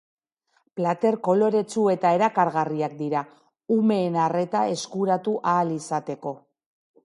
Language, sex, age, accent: Basque, female, 40-49, Mendebalekoa (Araba, Bizkaia, Gipuzkoako mendebaleko herri batzuk)